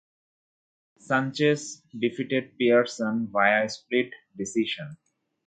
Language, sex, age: English, male, 30-39